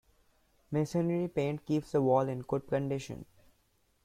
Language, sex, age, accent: English, male, 19-29, India and South Asia (India, Pakistan, Sri Lanka)